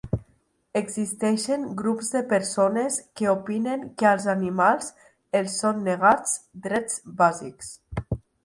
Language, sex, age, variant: Catalan, female, 19-29, Nord-Occidental